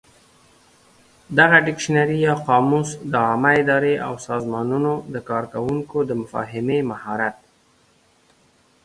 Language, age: Pashto, 30-39